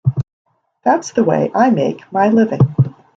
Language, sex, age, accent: English, female, 50-59, United States English